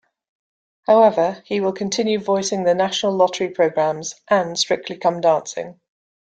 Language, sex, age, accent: English, female, 50-59, Scottish English